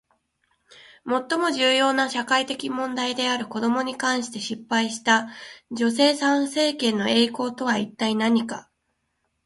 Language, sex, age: Japanese, female, 19-29